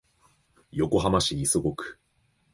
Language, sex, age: Japanese, male, 19-29